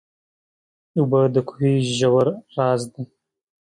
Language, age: Pashto, 19-29